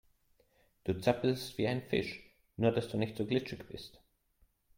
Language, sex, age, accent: German, male, 19-29, Österreichisches Deutsch